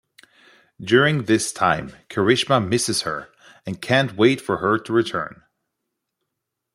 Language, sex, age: English, male, 30-39